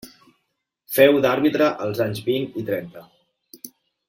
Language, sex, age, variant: Catalan, male, 30-39, Septentrional